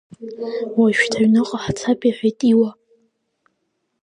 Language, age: Abkhazian, under 19